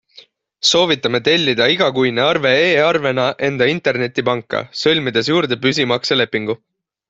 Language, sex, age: Estonian, male, 19-29